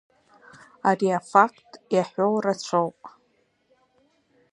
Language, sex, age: Abkhazian, female, under 19